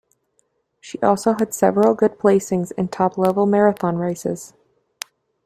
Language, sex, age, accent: English, female, 19-29, United States English